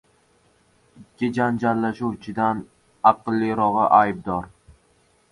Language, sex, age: Uzbek, male, under 19